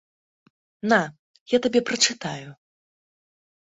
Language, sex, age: Belarusian, female, 19-29